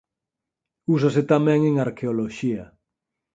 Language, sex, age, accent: Galician, male, 30-39, Normativo (estándar)